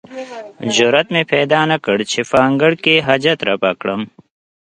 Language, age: Pashto, 19-29